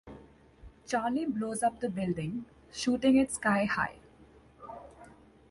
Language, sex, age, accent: English, female, 30-39, India and South Asia (India, Pakistan, Sri Lanka)